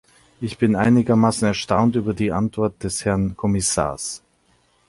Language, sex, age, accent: German, male, 40-49, Deutschland Deutsch